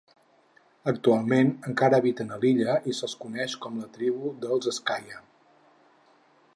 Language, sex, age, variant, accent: Catalan, male, 50-59, Central, central